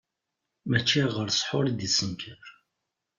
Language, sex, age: Kabyle, male, 19-29